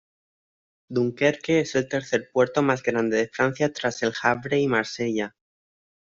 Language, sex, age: Spanish, male, 19-29